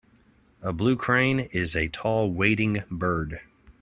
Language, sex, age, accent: English, male, 30-39, United States English